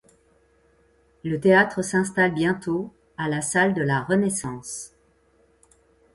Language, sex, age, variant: French, female, 50-59, Français de métropole